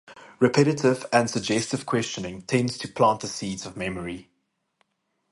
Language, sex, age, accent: English, male, 30-39, Southern African (South Africa, Zimbabwe, Namibia)